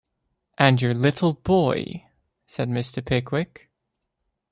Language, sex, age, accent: English, male, 19-29, England English